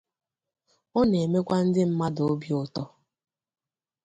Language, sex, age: Igbo, female, 30-39